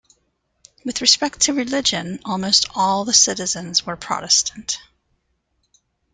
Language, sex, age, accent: English, female, 50-59, United States English